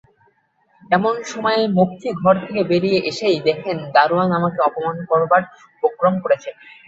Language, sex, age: Bengali, male, 19-29